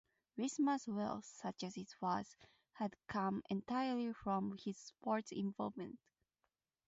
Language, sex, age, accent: English, female, 19-29, United States English